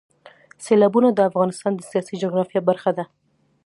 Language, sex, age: Pashto, female, 19-29